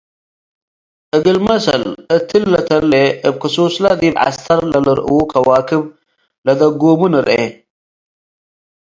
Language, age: Tigre, 30-39